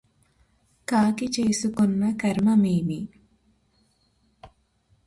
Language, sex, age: Telugu, female, 30-39